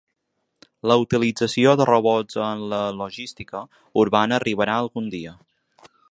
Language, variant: Catalan, Balear